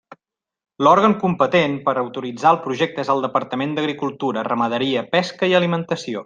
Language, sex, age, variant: Catalan, male, 40-49, Central